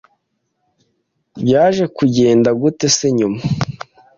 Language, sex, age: Kinyarwanda, male, 19-29